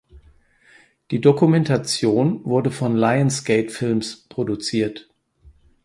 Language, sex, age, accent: German, male, 50-59, Deutschland Deutsch